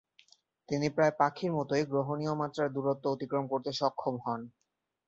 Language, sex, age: Bengali, male, 19-29